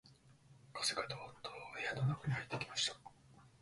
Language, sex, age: Japanese, male, 19-29